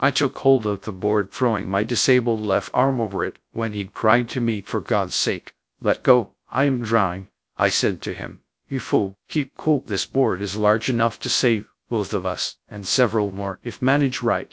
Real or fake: fake